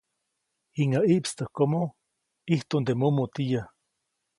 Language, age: Copainalá Zoque, 19-29